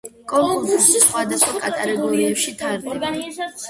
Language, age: Georgian, 19-29